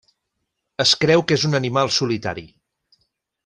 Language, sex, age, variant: Catalan, male, 40-49, Central